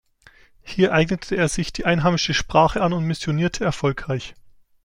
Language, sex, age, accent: German, male, 19-29, Deutschland Deutsch